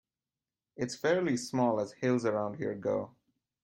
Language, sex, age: English, male, 19-29